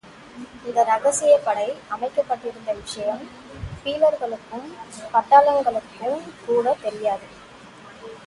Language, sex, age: Tamil, female, 19-29